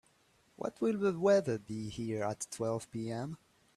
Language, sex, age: English, male, 19-29